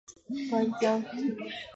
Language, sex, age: Japanese, female, 19-29